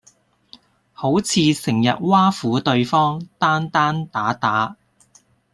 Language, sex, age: Cantonese, female, 30-39